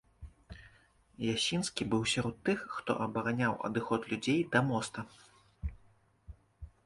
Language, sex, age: Belarusian, male, 30-39